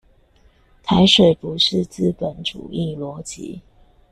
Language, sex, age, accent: Chinese, female, 40-49, 出生地：臺南市